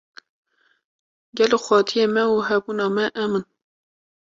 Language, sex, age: Kurdish, female, 19-29